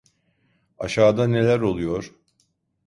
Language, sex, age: Turkish, male, 60-69